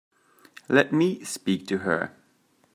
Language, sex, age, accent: English, male, 30-39, United States English